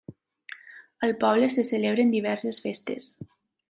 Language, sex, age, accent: Catalan, female, 19-29, valencià